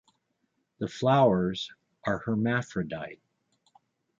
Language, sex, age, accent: English, male, 40-49, United States English